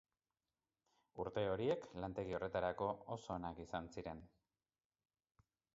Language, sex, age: Basque, male, 50-59